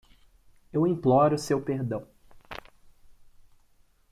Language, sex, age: Portuguese, male, 30-39